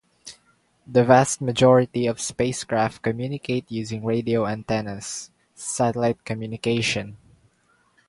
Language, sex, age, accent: English, male, 19-29, Filipino